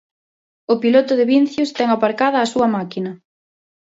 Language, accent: Galician, Normativo (estándar)